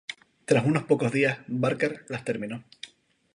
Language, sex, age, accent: Spanish, male, 19-29, España: Islas Canarias